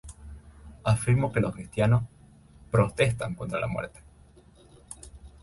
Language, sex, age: Spanish, male, 19-29